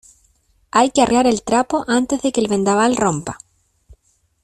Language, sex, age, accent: Spanish, female, 19-29, Chileno: Chile, Cuyo